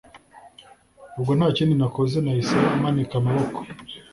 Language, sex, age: Kinyarwanda, male, 19-29